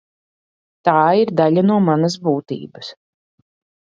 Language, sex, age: Latvian, female, 40-49